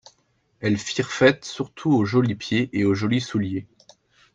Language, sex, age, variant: French, male, 19-29, Français de métropole